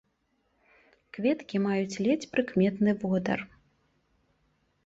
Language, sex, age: Belarusian, female, 19-29